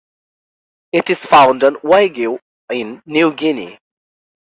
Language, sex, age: English, male, 19-29